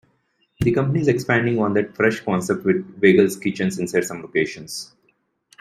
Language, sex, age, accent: English, male, 30-39, India and South Asia (India, Pakistan, Sri Lanka)